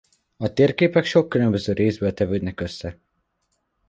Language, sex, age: Hungarian, male, under 19